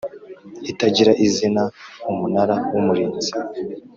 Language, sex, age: Kinyarwanda, male, 19-29